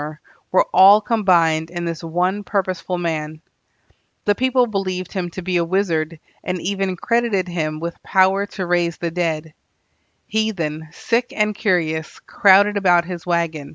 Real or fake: real